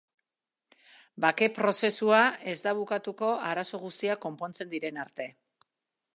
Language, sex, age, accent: Basque, female, 50-59, Mendebalekoa (Araba, Bizkaia, Gipuzkoako mendebaleko herri batzuk)